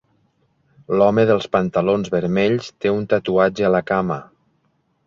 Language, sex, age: Catalan, male, 50-59